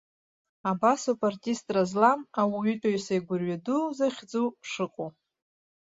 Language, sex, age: Abkhazian, female, 40-49